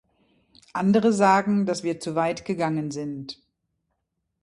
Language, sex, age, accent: German, female, 50-59, Deutschland Deutsch